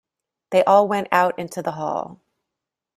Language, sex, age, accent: English, female, 40-49, United States English